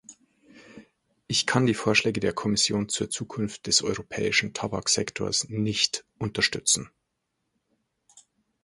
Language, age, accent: German, 30-39, Deutschland Deutsch